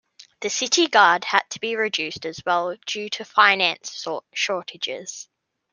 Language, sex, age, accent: English, male, under 19, Australian English